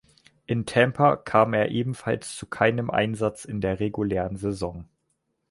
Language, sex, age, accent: German, male, 19-29, Deutschland Deutsch